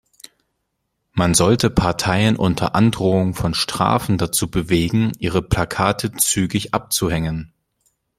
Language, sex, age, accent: German, male, 19-29, Deutschland Deutsch